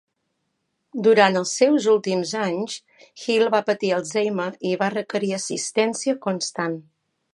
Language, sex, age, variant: Catalan, female, 50-59, Balear